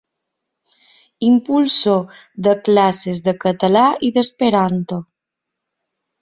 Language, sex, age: Catalan, female, 30-39